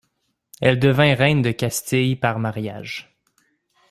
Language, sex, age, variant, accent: French, male, 19-29, Français d'Amérique du Nord, Français du Canada